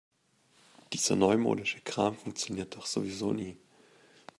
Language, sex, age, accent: German, male, 19-29, Deutschland Deutsch